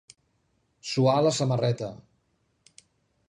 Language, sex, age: Catalan, male, 50-59